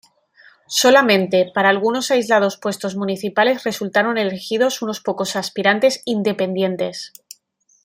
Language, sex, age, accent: Spanish, female, 30-39, España: Norte peninsular (Asturias, Castilla y León, Cantabria, País Vasco, Navarra, Aragón, La Rioja, Guadalajara, Cuenca)